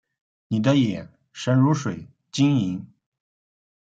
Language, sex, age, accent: Chinese, male, 30-39, 出生地：江苏省